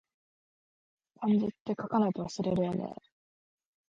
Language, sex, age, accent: Japanese, female, 19-29, 標準語